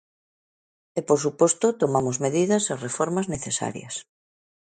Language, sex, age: Galician, female, 40-49